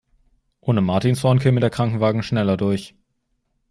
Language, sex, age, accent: German, male, under 19, Deutschland Deutsch